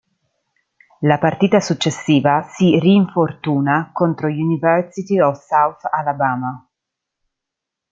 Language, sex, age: Italian, female, 30-39